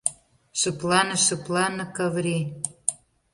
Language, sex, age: Mari, female, 60-69